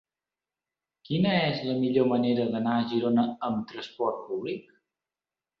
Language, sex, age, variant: Catalan, male, 30-39, Nord-Occidental